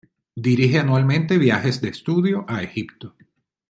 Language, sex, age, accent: Spanish, male, 40-49, Caribe: Cuba, Venezuela, Puerto Rico, República Dominicana, Panamá, Colombia caribeña, México caribeño, Costa del golfo de México